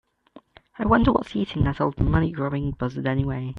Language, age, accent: English, under 19, England English